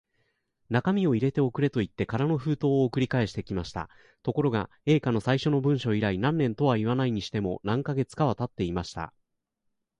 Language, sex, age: Japanese, male, 40-49